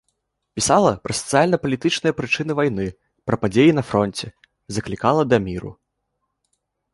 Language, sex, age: Belarusian, male, under 19